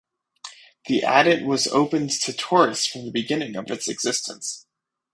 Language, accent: English, United States English